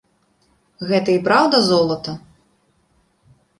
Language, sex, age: Belarusian, female, 19-29